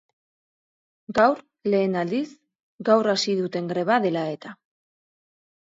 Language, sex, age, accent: Basque, female, 40-49, Erdialdekoa edo Nafarra (Gipuzkoa, Nafarroa)